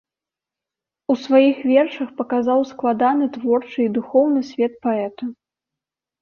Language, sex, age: Belarusian, female, under 19